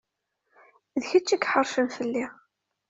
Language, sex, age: Kabyle, female, 30-39